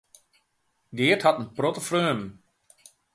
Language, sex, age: Western Frisian, male, 50-59